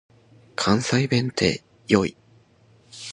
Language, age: Japanese, 19-29